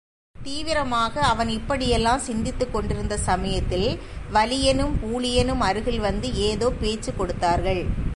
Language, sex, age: Tamil, female, 40-49